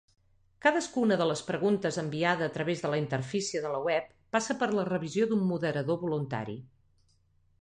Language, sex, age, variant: Catalan, female, 40-49, Nord-Occidental